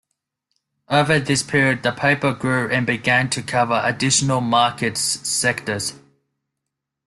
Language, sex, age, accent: English, male, 19-29, Australian English